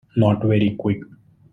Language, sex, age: English, male, 30-39